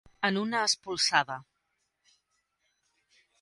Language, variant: Catalan, Central